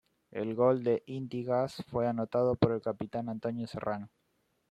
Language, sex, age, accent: Spanish, male, 19-29, Rioplatense: Argentina, Uruguay, este de Bolivia, Paraguay